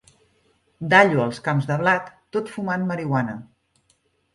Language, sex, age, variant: Catalan, female, 40-49, Central